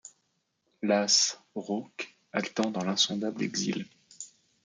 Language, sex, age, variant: French, male, 30-39, Français de métropole